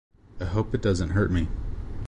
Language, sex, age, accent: English, male, 30-39, United States English